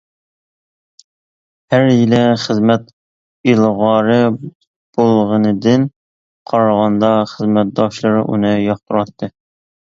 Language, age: Uyghur, 30-39